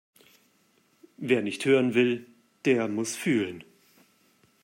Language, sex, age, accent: German, male, 30-39, Deutschland Deutsch